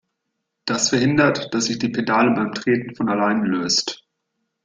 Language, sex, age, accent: German, male, 30-39, Deutschland Deutsch